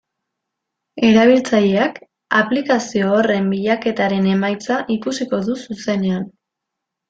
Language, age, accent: Basque, 19-29, Erdialdekoa edo Nafarra (Gipuzkoa, Nafarroa)